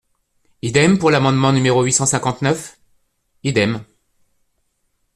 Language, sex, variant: French, male, Français de métropole